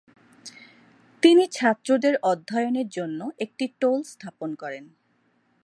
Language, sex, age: Bengali, female, 30-39